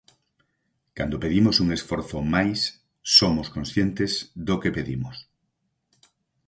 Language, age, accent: Galician, 50-59, Oriental (común en zona oriental)